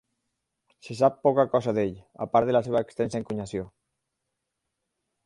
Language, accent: Catalan, valencià